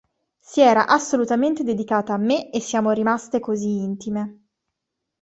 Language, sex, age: Italian, female, 30-39